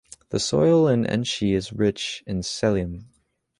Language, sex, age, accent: English, male, under 19, United States English